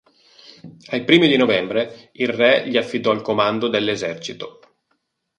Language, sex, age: Italian, male, 40-49